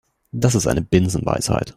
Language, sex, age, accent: German, male, 19-29, Deutschland Deutsch